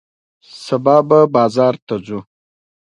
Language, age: Pashto, 30-39